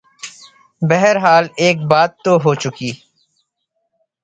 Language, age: Urdu, 40-49